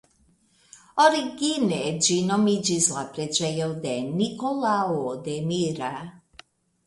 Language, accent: Esperanto, Internacia